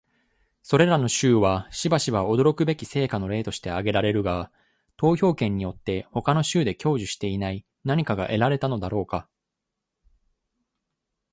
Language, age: Japanese, 19-29